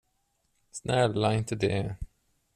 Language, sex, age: Swedish, male, 30-39